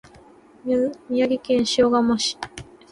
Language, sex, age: Japanese, female, 19-29